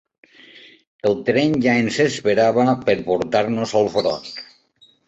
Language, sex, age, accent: Catalan, male, 60-69, valencià